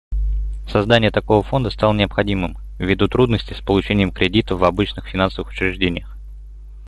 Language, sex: Russian, male